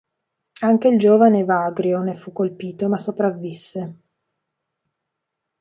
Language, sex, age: Italian, female, 40-49